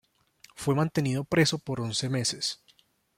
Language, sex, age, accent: Spanish, male, 19-29, Andino-Pacífico: Colombia, Perú, Ecuador, oeste de Bolivia y Venezuela andina